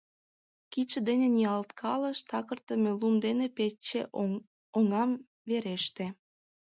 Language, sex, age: Mari, female, 19-29